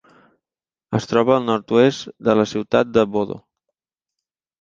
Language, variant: Catalan, Central